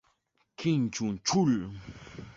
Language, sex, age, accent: Spanish, male, 19-29, México